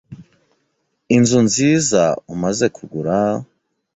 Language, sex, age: Kinyarwanda, male, 19-29